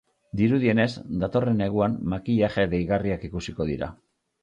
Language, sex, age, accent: Basque, male, 50-59, Mendebalekoa (Araba, Bizkaia, Gipuzkoako mendebaleko herri batzuk)